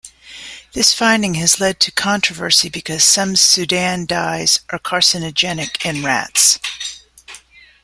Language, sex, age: English, female, 50-59